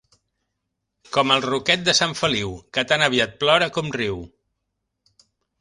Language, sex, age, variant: Catalan, male, 50-59, Central